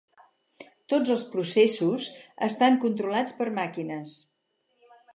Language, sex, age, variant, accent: Catalan, female, 60-69, Central, Català central